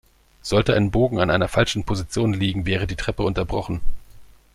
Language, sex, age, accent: German, male, 40-49, Deutschland Deutsch